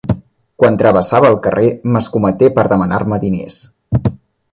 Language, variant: Catalan, Central